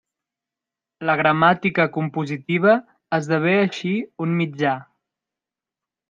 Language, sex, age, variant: Catalan, male, 19-29, Central